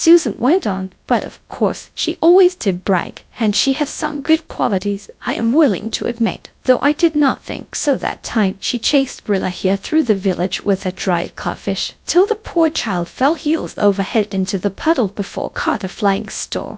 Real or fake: fake